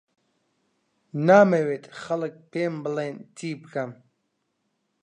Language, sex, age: Central Kurdish, male, 19-29